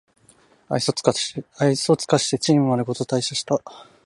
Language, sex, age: Japanese, male, 19-29